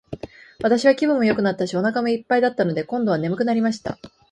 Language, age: Japanese, 19-29